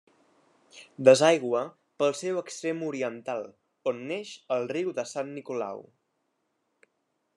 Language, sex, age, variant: Catalan, male, under 19, Central